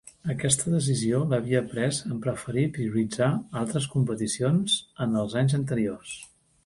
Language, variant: Catalan, Central